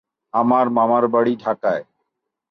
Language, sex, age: Bengali, male, 40-49